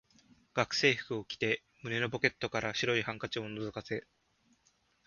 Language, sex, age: Japanese, male, 19-29